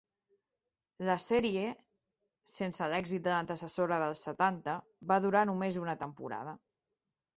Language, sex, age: Catalan, female, 30-39